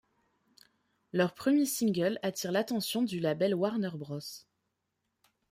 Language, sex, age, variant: French, female, 19-29, Français de métropole